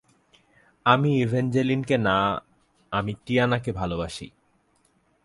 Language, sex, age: Bengali, male, 19-29